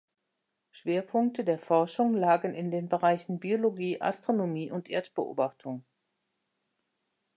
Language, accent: German, Deutschland Deutsch